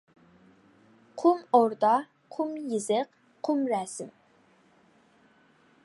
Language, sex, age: Uyghur, female, under 19